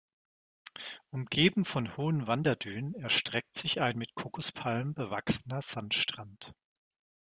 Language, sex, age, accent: German, male, 30-39, Deutschland Deutsch